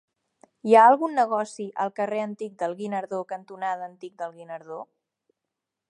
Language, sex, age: Catalan, female, under 19